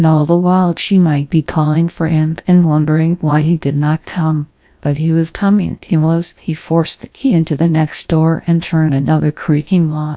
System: TTS, GlowTTS